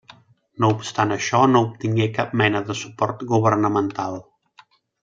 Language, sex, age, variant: Catalan, male, 30-39, Central